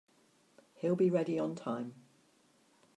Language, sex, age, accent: English, female, 60-69, England English